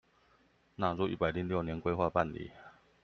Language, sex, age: Chinese, male, 40-49